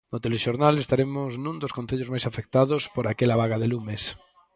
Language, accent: Galician, Normativo (estándar)